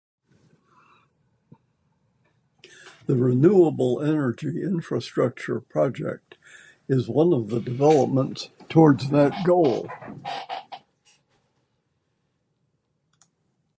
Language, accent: English, United States English